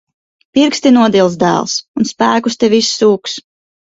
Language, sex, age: Latvian, female, 30-39